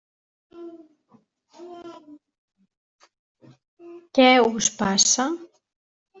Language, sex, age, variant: Catalan, female, 50-59, Central